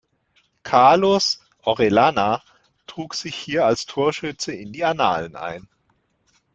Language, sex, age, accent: German, male, 40-49, Deutschland Deutsch